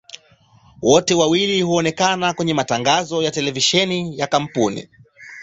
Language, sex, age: Swahili, male, 19-29